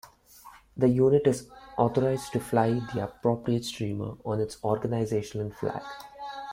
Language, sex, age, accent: English, male, 19-29, India and South Asia (India, Pakistan, Sri Lanka)